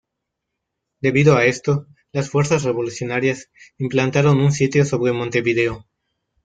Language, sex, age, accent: Spanish, male, 19-29, México